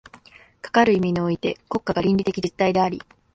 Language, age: Japanese, 19-29